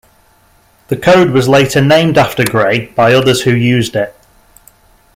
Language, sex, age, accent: English, male, 50-59, England English